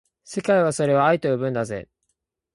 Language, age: Japanese, 19-29